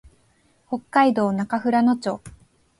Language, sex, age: Japanese, female, 19-29